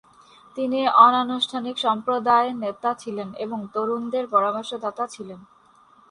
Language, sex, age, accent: Bengali, female, 19-29, Native